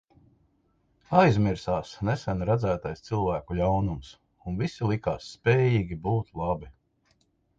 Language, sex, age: Latvian, male, 50-59